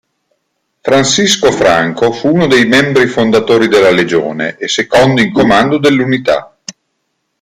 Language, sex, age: Italian, male, 40-49